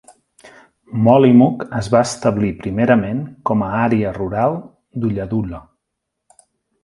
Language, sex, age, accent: Catalan, male, 40-49, central; nord-occidental